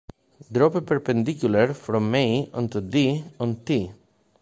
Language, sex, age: English, male, 40-49